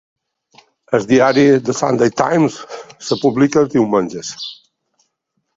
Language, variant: Catalan, Balear